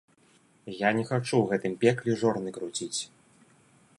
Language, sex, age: Belarusian, male, 19-29